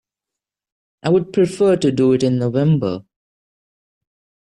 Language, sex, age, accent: English, male, 19-29, India and South Asia (India, Pakistan, Sri Lanka)